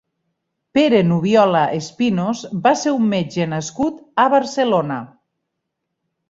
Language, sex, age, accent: Catalan, female, 40-49, Ebrenc